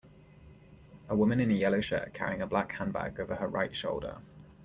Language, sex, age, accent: English, male, 19-29, England English